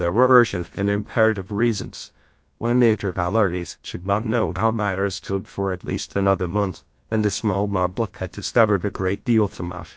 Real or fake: fake